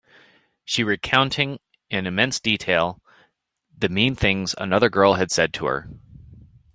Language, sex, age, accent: English, male, 30-39, United States English